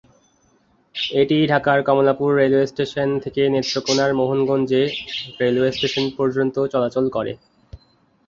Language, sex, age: Bengali, male, under 19